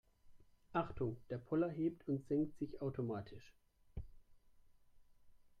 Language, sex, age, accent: German, male, 30-39, Deutschland Deutsch